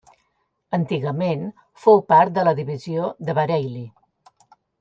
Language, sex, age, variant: Catalan, female, 50-59, Central